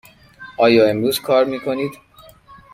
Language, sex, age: Persian, male, 19-29